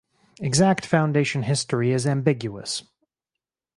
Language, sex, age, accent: English, male, 30-39, Canadian English